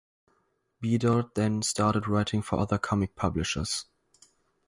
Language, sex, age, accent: English, male, under 19, German English